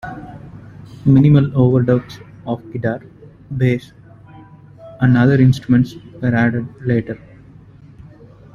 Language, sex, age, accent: English, male, 19-29, India and South Asia (India, Pakistan, Sri Lanka)